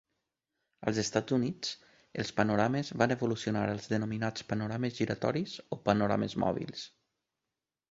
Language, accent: Catalan, valencià